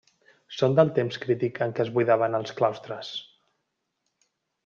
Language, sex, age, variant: Catalan, male, 30-39, Central